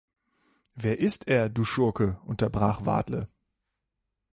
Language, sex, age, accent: German, male, 30-39, Deutschland Deutsch